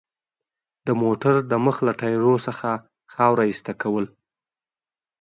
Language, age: Pashto, under 19